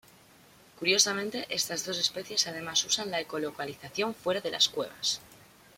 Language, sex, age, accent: Spanish, female, 19-29, España: Norte peninsular (Asturias, Castilla y León, Cantabria, País Vasco, Navarra, Aragón, La Rioja, Guadalajara, Cuenca)